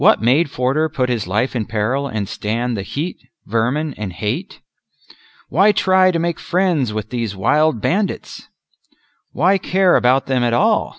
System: none